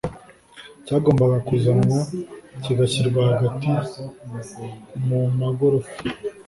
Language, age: Kinyarwanda, 19-29